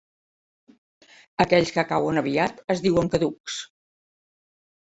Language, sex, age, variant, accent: Catalan, female, 70-79, Central, central